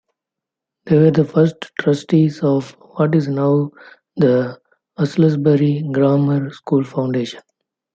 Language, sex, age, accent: English, male, 30-39, India and South Asia (India, Pakistan, Sri Lanka)